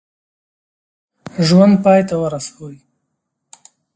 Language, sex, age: Pashto, male, 19-29